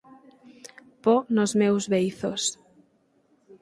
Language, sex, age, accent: Galician, female, 19-29, Oriental (común en zona oriental)